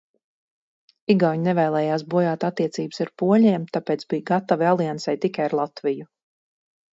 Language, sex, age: Latvian, female, 40-49